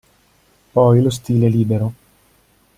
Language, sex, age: Italian, male, 40-49